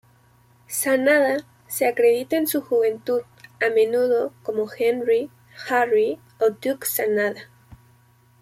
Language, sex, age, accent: Spanish, female, 19-29, México